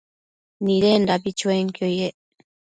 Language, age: Matsés, 30-39